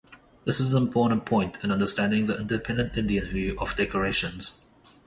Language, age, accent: English, 19-29, New Zealand English